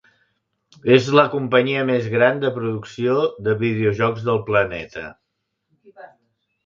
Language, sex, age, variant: Catalan, male, 60-69, Central